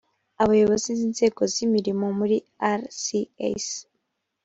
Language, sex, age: Kinyarwanda, female, 19-29